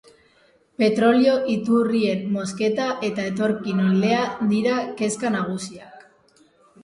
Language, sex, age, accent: Basque, female, 40-49, Mendebalekoa (Araba, Bizkaia, Gipuzkoako mendebaleko herri batzuk)